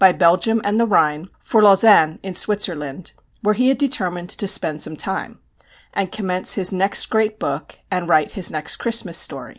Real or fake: real